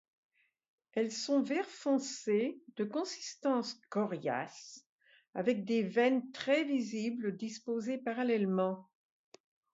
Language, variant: French, Français de métropole